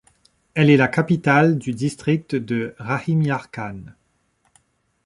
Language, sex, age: French, male, 30-39